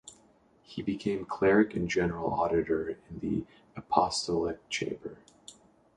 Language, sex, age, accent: English, male, 19-29, United States English